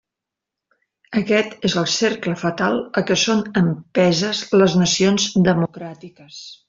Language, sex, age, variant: Catalan, female, 50-59, Central